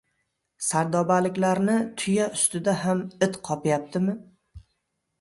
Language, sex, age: Uzbek, male, 30-39